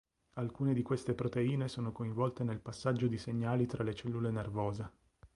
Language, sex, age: Italian, male, 30-39